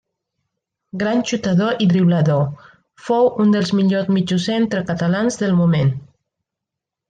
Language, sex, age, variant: Catalan, female, 30-39, Central